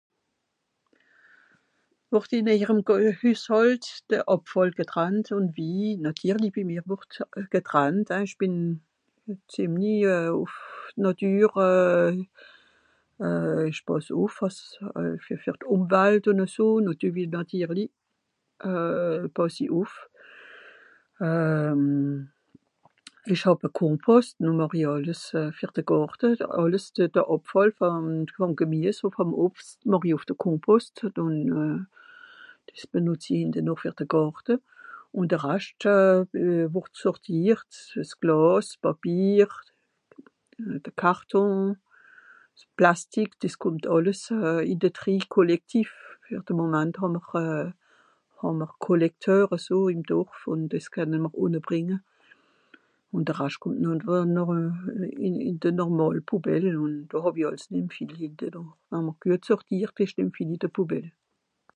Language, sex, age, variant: Swiss German, female, 50-59, Nordniederàlemmànisch (Rishoffe, Zàwere, Bùsswìller, Hawenau, Brüemt, Stroossbùri, Molse, Dàmbàch, Schlettstàtt, Pfàlzbùri usw.)